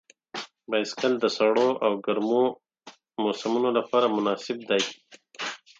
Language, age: Pashto, 40-49